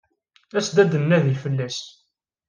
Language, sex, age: Kabyle, male, 19-29